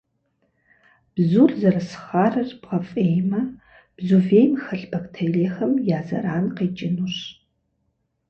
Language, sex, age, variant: Kabardian, female, 40-49, Адыгэбзэ (Къэбэрдей, Кирил, Урысей)